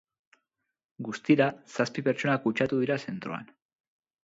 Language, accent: Basque, Mendebalekoa (Araba, Bizkaia, Gipuzkoako mendebaleko herri batzuk)